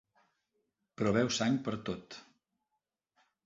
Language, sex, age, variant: Catalan, male, 60-69, Central